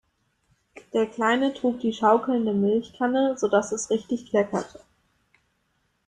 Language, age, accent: German, 19-29, Deutschland Deutsch